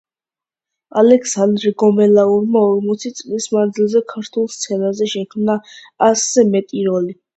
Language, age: Georgian, under 19